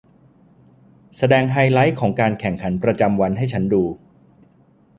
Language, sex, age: Thai, male, 40-49